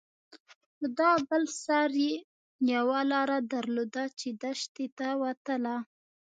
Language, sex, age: Pashto, female, 30-39